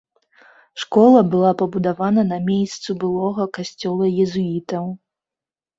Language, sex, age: Belarusian, female, 30-39